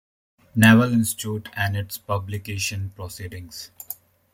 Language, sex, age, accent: English, male, 19-29, United States English